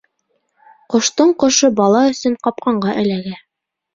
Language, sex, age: Bashkir, female, 30-39